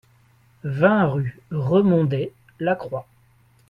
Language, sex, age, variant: French, male, 40-49, Français de métropole